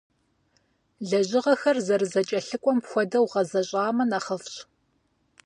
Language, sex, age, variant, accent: Kabardian, female, 30-39, Адыгэбзэ (Къэбэрдей, Кирил, псоми зэдай), Джылэхъстэней (Gilahsteney)